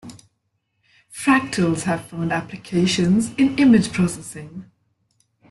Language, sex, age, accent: English, female, 19-29, India and South Asia (India, Pakistan, Sri Lanka)